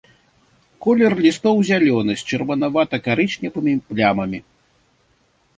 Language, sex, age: Belarusian, male, 50-59